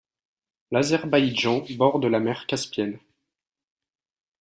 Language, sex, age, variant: French, male, 19-29, Français de métropole